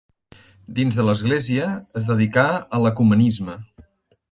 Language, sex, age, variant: Catalan, male, 40-49, Central